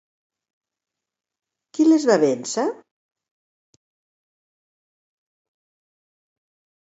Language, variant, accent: Catalan, Central, nord-occidental